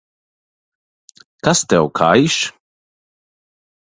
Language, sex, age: Latvian, male, 30-39